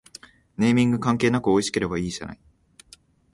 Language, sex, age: Japanese, male, 19-29